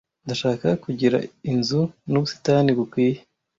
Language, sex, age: Kinyarwanda, male, 19-29